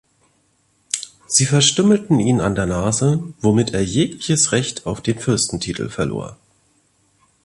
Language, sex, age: German, male, 40-49